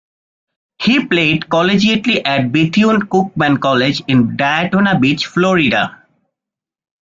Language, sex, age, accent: English, male, 19-29, India and South Asia (India, Pakistan, Sri Lanka)